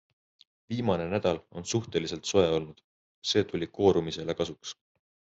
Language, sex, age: Estonian, male, 19-29